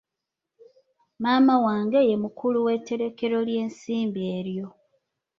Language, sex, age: Ganda, female, 30-39